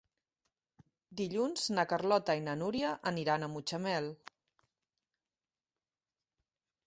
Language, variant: Catalan, Central